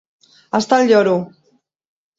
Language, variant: Catalan, Central